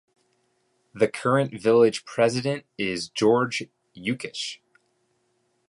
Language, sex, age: English, male, 30-39